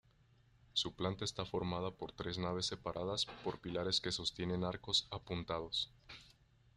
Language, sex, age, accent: Spanish, male, 19-29, México